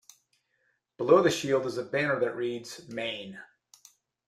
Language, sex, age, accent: English, male, 40-49, United States English